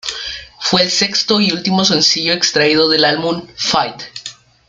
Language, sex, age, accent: Spanish, male, under 19, México